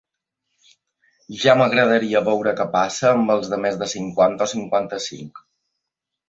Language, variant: Catalan, Balear